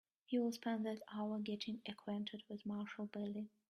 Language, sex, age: English, female, 19-29